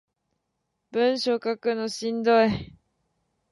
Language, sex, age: Japanese, female, 19-29